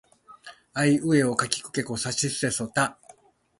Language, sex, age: Japanese, male, 50-59